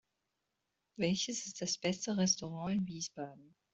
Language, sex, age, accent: German, female, 30-39, Deutschland Deutsch